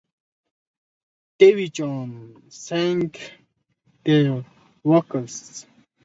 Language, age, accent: English, 19-29, United States English